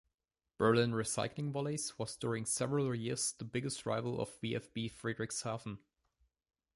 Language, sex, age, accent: English, male, 19-29, United States English